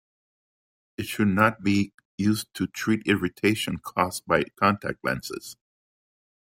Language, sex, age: English, male, 60-69